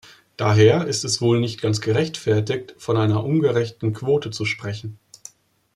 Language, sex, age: German, male, 30-39